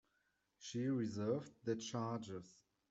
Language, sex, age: English, male, 30-39